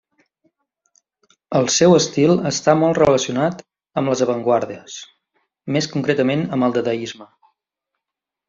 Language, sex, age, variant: Catalan, male, 40-49, Septentrional